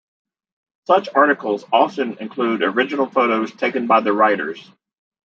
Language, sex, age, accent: English, male, 50-59, United States English